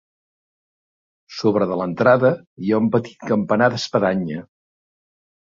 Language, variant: Catalan, Central